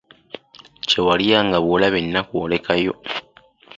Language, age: Ganda, under 19